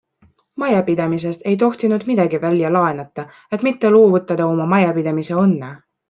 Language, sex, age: Estonian, female, 19-29